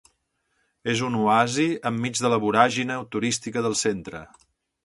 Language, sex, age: Catalan, male, 50-59